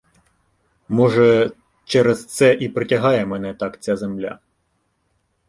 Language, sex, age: Ukrainian, male, 19-29